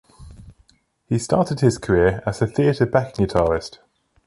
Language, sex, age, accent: English, male, 30-39, England English